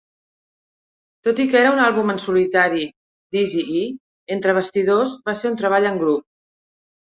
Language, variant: Catalan, Central